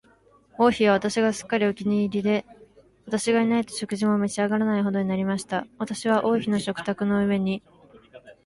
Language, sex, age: Japanese, female, 19-29